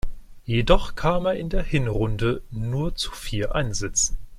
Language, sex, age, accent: German, male, 19-29, Deutschland Deutsch